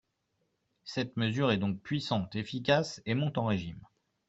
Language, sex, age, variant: French, male, 40-49, Français de métropole